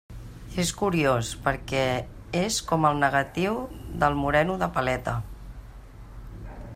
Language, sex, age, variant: Catalan, male, 40-49, Central